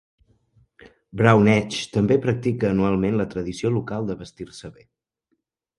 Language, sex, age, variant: Catalan, male, 19-29, Central